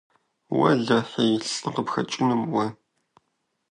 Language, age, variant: Kabardian, 19-29, Адыгэбзэ (Къэбэрдей, Кирил, псоми зэдай)